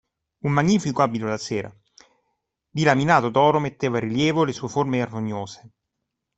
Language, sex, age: Italian, male, 30-39